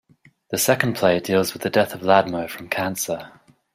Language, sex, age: English, male, 30-39